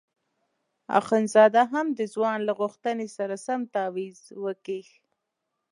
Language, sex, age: Pashto, female, 19-29